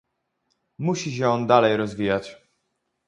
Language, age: Polish, 19-29